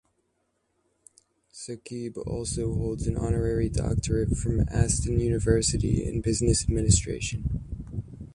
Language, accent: English, United States English